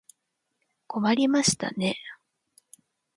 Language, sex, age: Japanese, female, 19-29